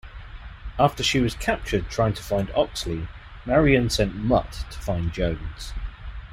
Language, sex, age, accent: English, male, 30-39, England English